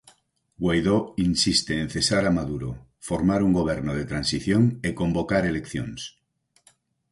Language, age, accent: Galician, 50-59, Oriental (común en zona oriental)